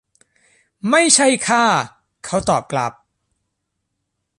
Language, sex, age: Thai, male, under 19